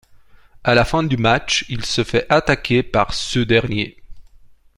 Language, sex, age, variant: French, male, 30-39, Français d'Europe